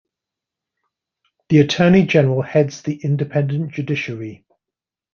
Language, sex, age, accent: English, male, 50-59, England English